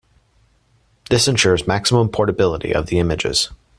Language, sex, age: English, male, 19-29